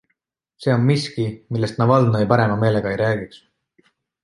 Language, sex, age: Estonian, male, 19-29